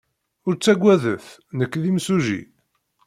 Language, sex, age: Kabyle, male, 50-59